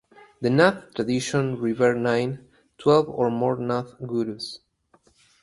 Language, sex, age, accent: English, male, 30-39, United States English